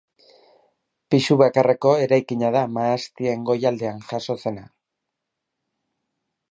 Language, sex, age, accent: Basque, male, 30-39, Mendebalekoa (Araba, Bizkaia, Gipuzkoako mendebaleko herri batzuk)